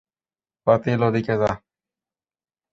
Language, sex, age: Bengali, male, 19-29